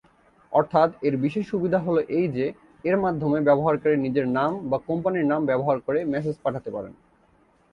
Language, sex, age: Bengali, male, 19-29